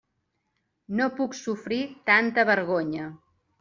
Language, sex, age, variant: Catalan, female, 40-49, Central